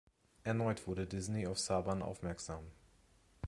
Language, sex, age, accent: German, male, 30-39, Deutschland Deutsch